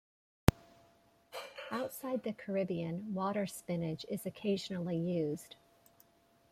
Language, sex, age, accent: English, female, 50-59, United States English